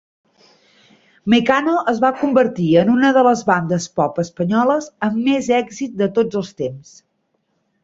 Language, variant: Catalan, Central